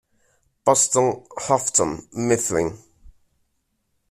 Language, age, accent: English, 19-29, England English